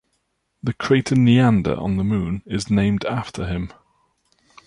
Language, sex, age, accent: English, male, 30-39, England English